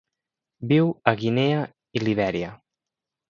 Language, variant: Catalan, Central